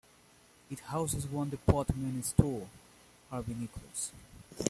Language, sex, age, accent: English, male, under 19, England English